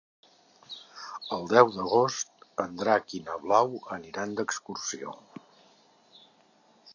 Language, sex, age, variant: Catalan, male, 60-69, Central